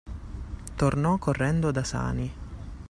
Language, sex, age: Italian, male, 19-29